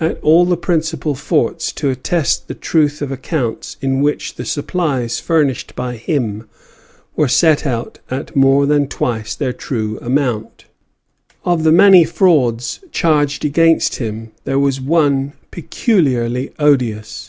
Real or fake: real